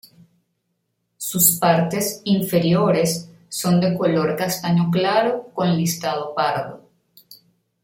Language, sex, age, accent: Spanish, female, 40-49, Caribe: Cuba, Venezuela, Puerto Rico, República Dominicana, Panamá, Colombia caribeña, México caribeño, Costa del golfo de México